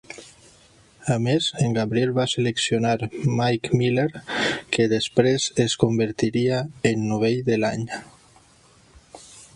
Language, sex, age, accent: Catalan, male, 40-49, valencià